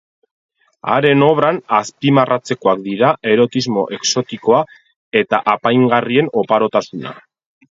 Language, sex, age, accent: Basque, male, 30-39, Erdialdekoa edo Nafarra (Gipuzkoa, Nafarroa)